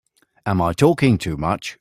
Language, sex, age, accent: English, male, 70-79, England English